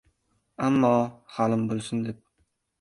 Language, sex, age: Uzbek, male, under 19